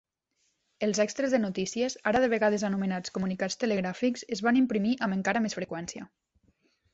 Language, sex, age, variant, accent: Catalan, female, 19-29, Nord-Occidental, Tortosí